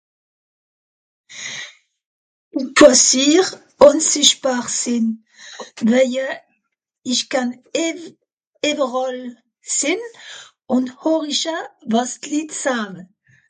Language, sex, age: Swiss German, female, 60-69